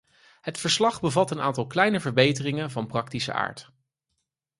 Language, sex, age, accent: Dutch, male, 30-39, Nederlands Nederlands